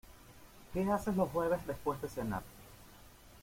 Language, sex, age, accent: Spanish, male, 30-39, Caribe: Cuba, Venezuela, Puerto Rico, República Dominicana, Panamá, Colombia caribeña, México caribeño, Costa del golfo de México